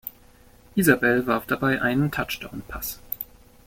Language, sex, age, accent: German, male, 19-29, Deutschland Deutsch